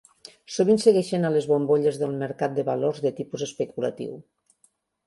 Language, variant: Catalan, Central